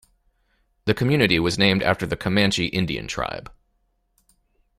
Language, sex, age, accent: English, male, 40-49, United States English